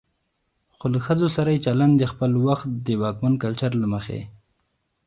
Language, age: Pashto, 19-29